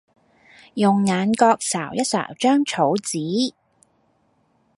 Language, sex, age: Cantonese, female, 30-39